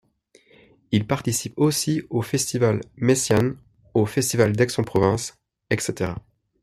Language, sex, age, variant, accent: French, male, 19-29, Français d'Europe, Français de Belgique